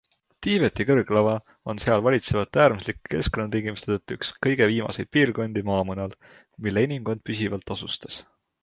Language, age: Estonian, 19-29